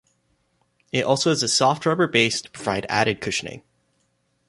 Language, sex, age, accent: English, male, 19-29, United States English